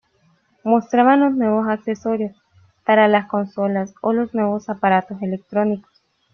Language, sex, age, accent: Spanish, female, 30-39, América central